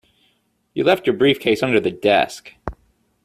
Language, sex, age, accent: English, male, 30-39, United States English